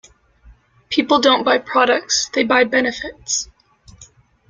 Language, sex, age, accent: English, female, 19-29, United States English